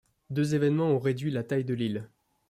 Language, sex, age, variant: French, male, 19-29, Français de métropole